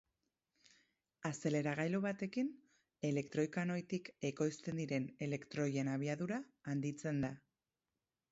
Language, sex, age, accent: Basque, female, 30-39, Erdialdekoa edo Nafarra (Gipuzkoa, Nafarroa)